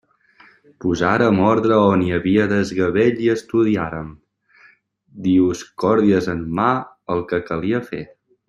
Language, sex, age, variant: Catalan, male, 30-39, Central